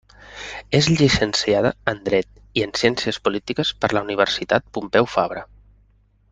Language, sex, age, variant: Catalan, male, 30-39, Central